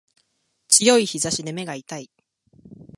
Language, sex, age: Japanese, male, 19-29